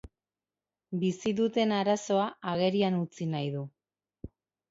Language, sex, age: Basque, female, 30-39